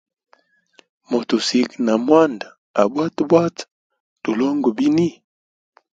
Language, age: Hemba, 19-29